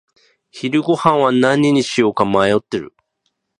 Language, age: Japanese, 50-59